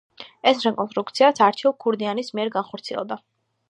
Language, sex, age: Georgian, female, under 19